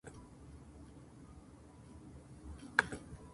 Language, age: Japanese, 50-59